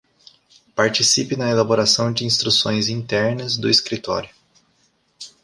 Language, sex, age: Portuguese, male, 19-29